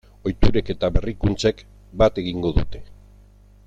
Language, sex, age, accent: Basque, male, 50-59, Erdialdekoa edo Nafarra (Gipuzkoa, Nafarroa)